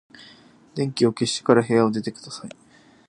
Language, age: Japanese, 19-29